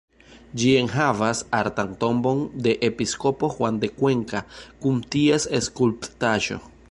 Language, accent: Esperanto, Internacia